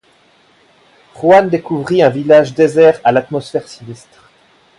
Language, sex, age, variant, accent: French, male, 19-29, Français d'Europe, Français de Suisse